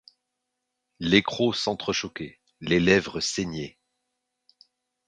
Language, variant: French, Français de métropole